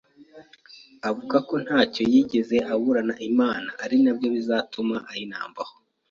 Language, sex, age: Kinyarwanda, male, 19-29